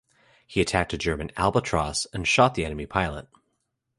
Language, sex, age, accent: English, male, 30-39, Canadian English